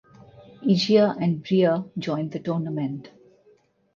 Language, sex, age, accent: English, female, 40-49, India and South Asia (India, Pakistan, Sri Lanka)